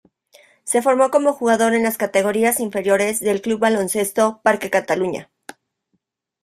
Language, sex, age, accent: Spanish, female, 40-49, México